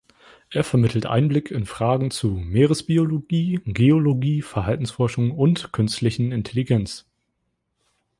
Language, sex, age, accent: German, male, 19-29, Deutschland Deutsch